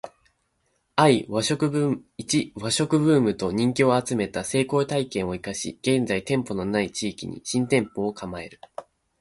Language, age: Japanese, 19-29